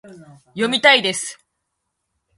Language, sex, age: Japanese, female, 19-29